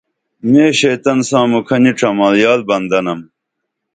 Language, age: Dameli, 50-59